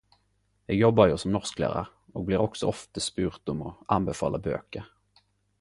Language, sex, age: Norwegian Nynorsk, male, 19-29